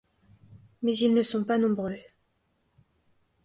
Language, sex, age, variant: French, female, 19-29, Français de métropole